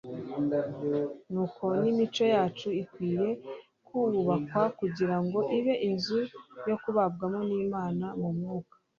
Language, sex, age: Kinyarwanda, female, 30-39